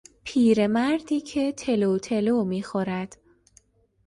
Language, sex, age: Persian, female, 19-29